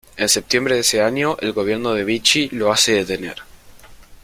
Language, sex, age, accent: Spanish, male, under 19, Rioplatense: Argentina, Uruguay, este de Bolivia, Paraguay